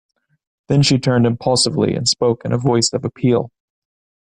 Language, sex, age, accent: English, male, 19-29, United States English